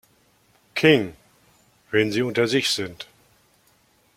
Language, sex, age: German, male, 60-69